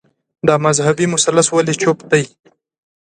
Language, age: Pashto, 30-39